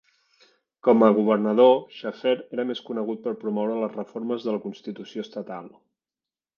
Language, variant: Catalan, Central